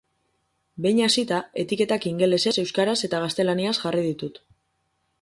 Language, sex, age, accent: Basque, female, 19-29, Mendebalekoa (Araba, Bizkaia, Gipuzkoako mendebaleko herri batzuk)